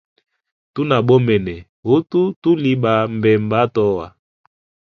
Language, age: Hemba, 19-29